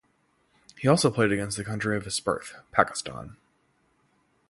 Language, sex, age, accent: English, male, 19-29, United States English